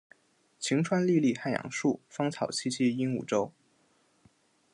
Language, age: Chinese, under 19